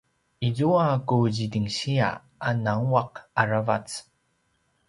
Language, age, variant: Paiwan, 30-39, pinayuanan a kinaikacedasan (東排灣語)